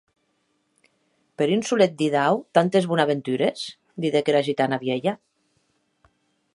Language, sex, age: Occitan, female, 50-59